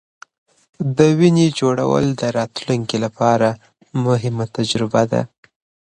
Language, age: Pashto, 19-29